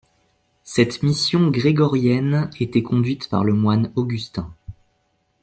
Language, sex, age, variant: French, male, 19-29, Français de métropole